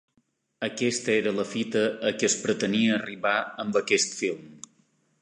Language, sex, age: Catalan, male, 50-59